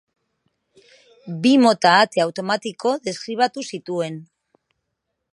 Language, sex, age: Basque, female, 40-49